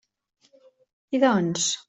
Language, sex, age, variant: Catalan, female, 50-59, Central